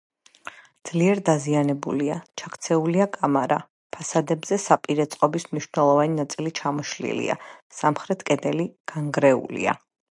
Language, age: Georgian, under 19